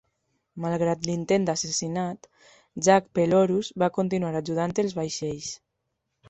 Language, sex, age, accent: Catalan, female, 19-29, valencià